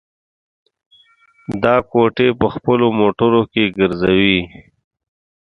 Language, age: Pashto, 30-39